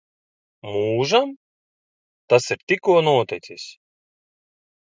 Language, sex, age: Latvian, male, 30-39